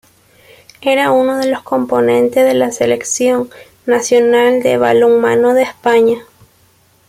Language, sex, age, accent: Spanish, female, 19-29, Andino-Pacífico: Colombia, Perú, Ecuador, oeste de Bolivia y Venezuela andina